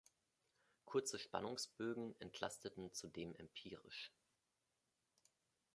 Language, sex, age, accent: German, male, 30-39, Deutschland Deutsch